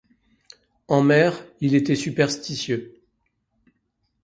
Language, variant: French, Français de métropole